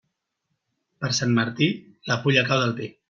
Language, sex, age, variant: Catalan, male, 30-39, Central